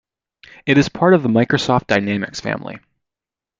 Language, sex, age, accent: English, male, under 19, United States English